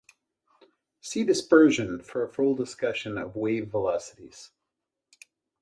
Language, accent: English, United States English